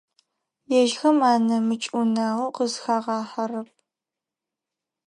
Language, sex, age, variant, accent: Adyghe, female, under 19, Адыгабзэ (Кирил, пстэумэ зэдыряе), Бжъэдыгъу (Bjeduğ)